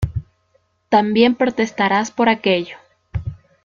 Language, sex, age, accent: Spanish, female, 19-29, Andino-Pacífico: Colombia, Perú, Ecuador, oeste de Bolivia y Venezuela andina